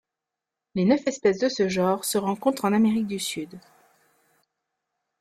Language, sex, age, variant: French, female, 30-39, Français de métropole